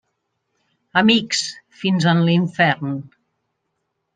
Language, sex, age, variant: Catalan, female, 50-59, Central